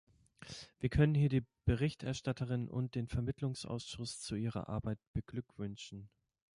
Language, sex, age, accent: German, male, 30-39, Deutschland Deutsch